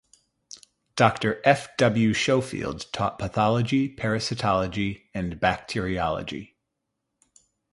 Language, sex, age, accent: English, male, 30-39, United States English